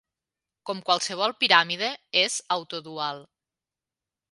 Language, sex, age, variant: Catalan, female, 40-49, Nord-Occidental